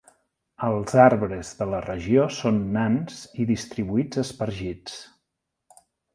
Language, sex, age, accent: Catalan, male, 40-49, central; nord-occidental